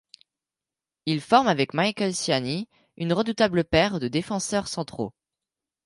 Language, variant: French, Français de métropole